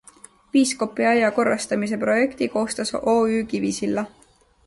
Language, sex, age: Estonian, female, 19-29